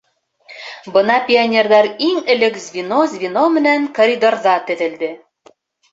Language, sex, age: Bashkir, female, 30-39